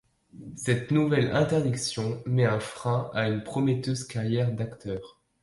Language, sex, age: French, male, under 19